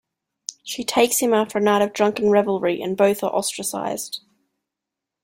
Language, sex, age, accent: English, female, 19-29, Australian English